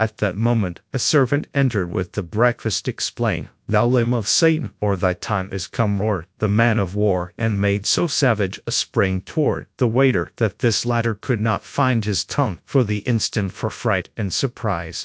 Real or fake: fake